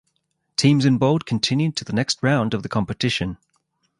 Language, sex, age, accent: English, male, 30-39, Australian English